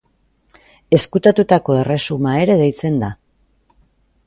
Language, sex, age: Basque, female, 40-49